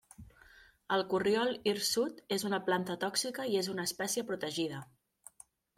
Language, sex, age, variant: Catalan, female, 30-39, Central